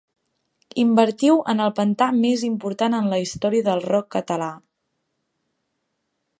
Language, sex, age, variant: Catalan, female, 19-29, Central